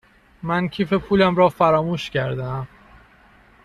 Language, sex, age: Persian, male, 30-39